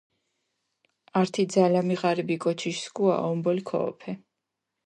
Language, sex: Mingrelian, female